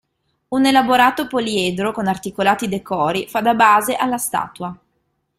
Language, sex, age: Italian, female, 30-39